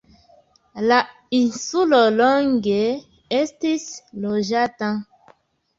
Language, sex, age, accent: Esperanto, female, 30-39, Internacia